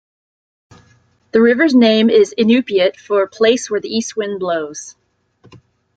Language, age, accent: English, 30-39, United States English